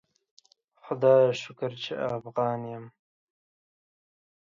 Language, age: Pashto, 19-29